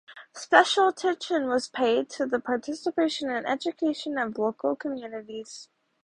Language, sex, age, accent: English, female, under 19, United States English